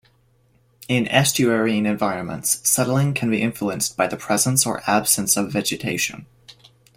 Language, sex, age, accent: English, male, 19-29, Canadian English